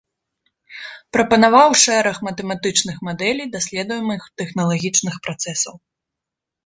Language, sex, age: Belarusian, female, 19-29